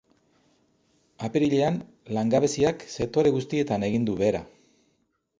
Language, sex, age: Basque, male, 50-59